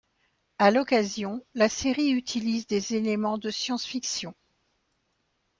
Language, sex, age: French, female, 60-69